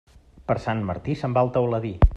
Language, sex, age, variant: Catalan, male, 30-39, Central